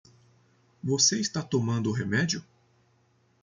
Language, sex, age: Portuguese, male, 19-29